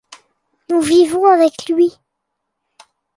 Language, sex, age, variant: French, male, 40-49, Français de métropole